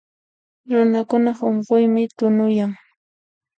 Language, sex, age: Puno Quechua, female, 19-29